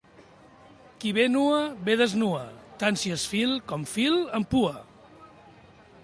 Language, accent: Catalan, aprenent (recent, des d'altres llengües)